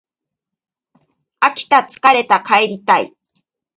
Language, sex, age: Japanese, female, 40-49